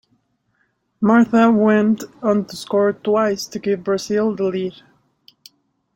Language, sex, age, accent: English, female, 19-29, United States English